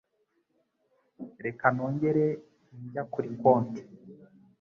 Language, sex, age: Kinyarwanda, male, 19-29